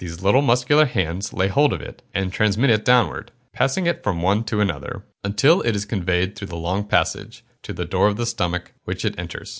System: none